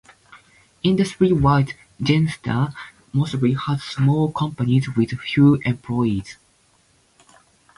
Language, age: English, 19-29